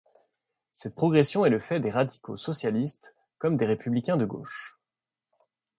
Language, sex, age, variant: French, male, 19-29, Français de métropole